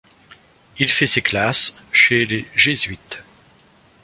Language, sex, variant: French, male, Français de métropole